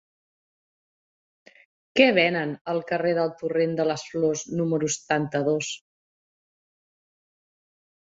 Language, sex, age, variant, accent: Catalan, female, 50-59, Central, Oriental